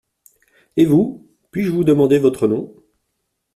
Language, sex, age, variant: French, male, 50-59, Français de métropole